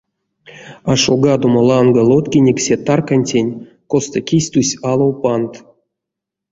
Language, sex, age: Erzya, male, 30-39